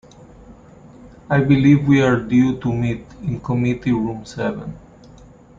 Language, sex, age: English, male, 40-49